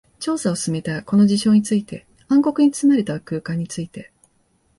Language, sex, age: Japanese, female, 40-49